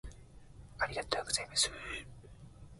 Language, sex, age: Japanese, male, 19-29